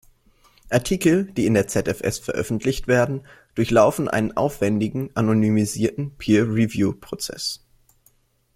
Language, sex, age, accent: German, male, 19-29, Deutschland Deutsch